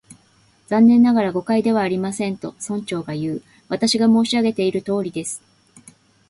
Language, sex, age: Japanese, female, 40-49